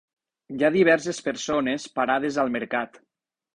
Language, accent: Catalan, valencià